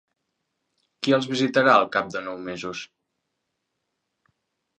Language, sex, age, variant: Catalan, male, 19-29, Central